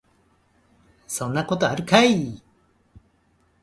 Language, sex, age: Japanese, male, 50-59